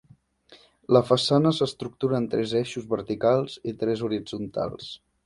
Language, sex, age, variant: Catalan, male, 19-29, Central